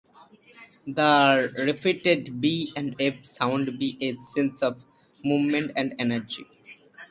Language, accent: English, United States English